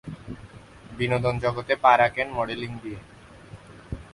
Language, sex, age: Bengali, male, 19-29